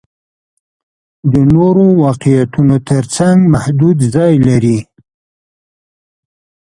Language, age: Pashto, 70-79